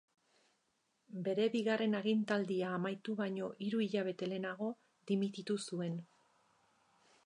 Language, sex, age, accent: Basque, female, 50-59, Erdialdekoa edo Nafarra (Gipuzkoa, Nafarroa)